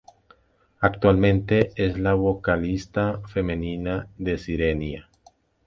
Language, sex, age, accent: Spanish, male, 30-39, Caribe: Cuba, Venezuela, Puerto Rico, República Dominicana, Panamá, Colombia caribeña, México caribeño, Costa del golfo de México